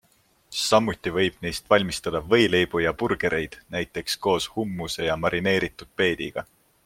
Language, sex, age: Estonian, male, 19-29